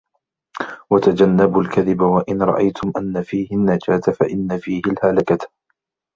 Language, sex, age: Arabic, male, 30-39